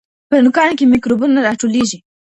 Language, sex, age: Pashto, female, under 19